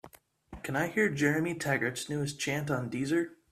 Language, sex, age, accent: English, male, 19-29, United States English